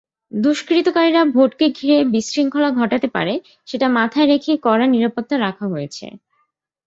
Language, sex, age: Bengali, female, 19-29